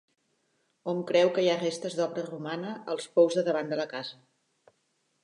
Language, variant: Catalan, Central